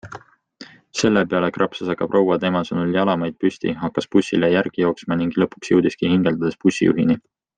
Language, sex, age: Estonian, male, 19-29